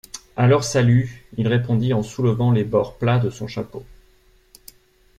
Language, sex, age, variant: French, male, 30-39, Français de métropole